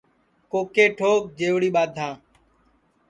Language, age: Sansi, 19-29